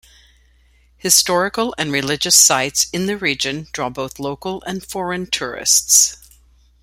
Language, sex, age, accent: English, female, 50-59, United States English